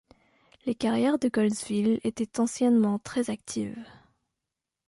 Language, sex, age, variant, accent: French, female, 19-29, Français d'Europe, Français de Suisse